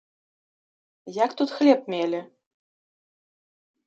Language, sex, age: Belarusian, female, 19-29